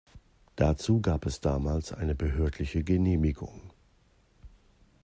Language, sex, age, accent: German, male, 40-49, Deutschland Deutsch